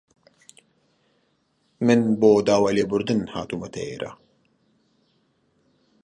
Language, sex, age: Central Kurdish, male, 19-29